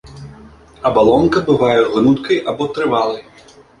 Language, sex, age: Belarusian, male, 19-29